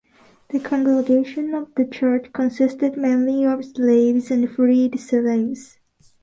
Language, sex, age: English, female, 19-29